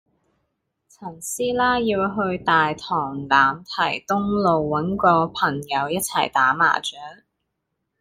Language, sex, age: Cantonese, female, 19-29